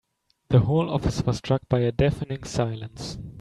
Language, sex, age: English, male, 19-29